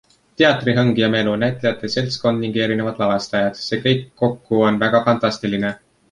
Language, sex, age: Estonian, male, 19-29